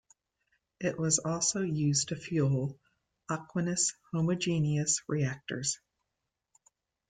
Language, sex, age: English, female, 50-59